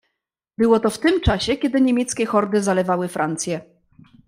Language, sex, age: Polish, female, 19-29